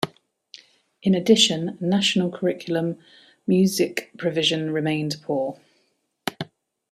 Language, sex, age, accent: English, female, 40-49, England English